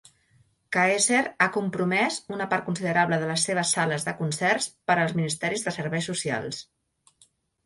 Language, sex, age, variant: Catalan, female, 40-49, Central